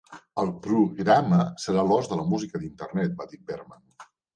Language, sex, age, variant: Catalan, male, 60-69, Central